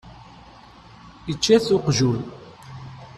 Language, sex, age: Kabyle, male, 30-39